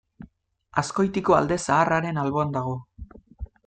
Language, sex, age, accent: Basque, male, 19-29, Mendebalekoa (Araba, Bizkaia, Gipuzkoako mendebaleko herri batzuk)